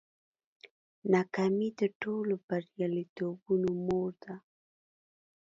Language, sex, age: Pashto, female, 30-39